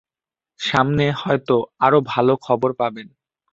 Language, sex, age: Bengali, male, under 19